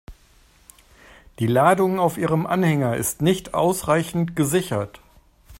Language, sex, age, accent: German, male, 50-59, Deutschland Deutsch